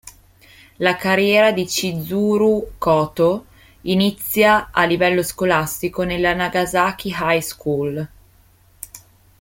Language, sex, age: Italian, female, 19-29